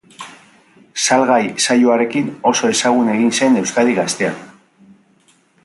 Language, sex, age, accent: Basque, male, 50-59, Mendebalekoa (Araba, Bizkaia, Gipuzkoako mendebaleko herri batzuk)